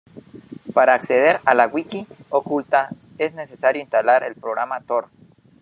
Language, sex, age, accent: Spanish, male, 19-29, América central